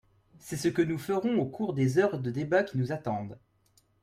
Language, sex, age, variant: French, male, 19-29, Français de métropole